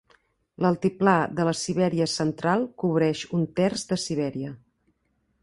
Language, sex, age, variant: Catalan, female, 40-49, Central